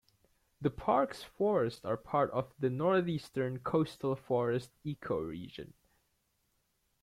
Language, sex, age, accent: English, male, 19-29, Australian English